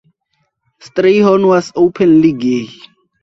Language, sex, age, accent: English, male, under 19, Southern African (South Africa, Zimbabwe, Namibia)